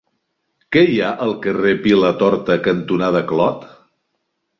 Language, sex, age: Catalan, male, 60-69